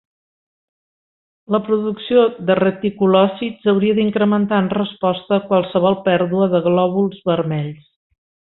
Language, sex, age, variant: Catalan, female, 60-69, Central